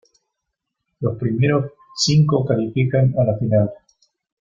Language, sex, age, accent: Spanish, male, 30-39, Rioplatense: Argentina, Uruguay, este de Bolivia, Paraguay